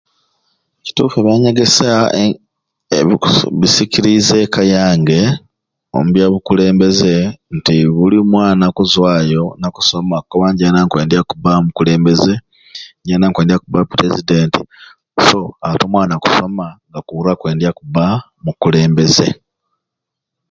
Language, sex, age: Ruuli, male, 30-39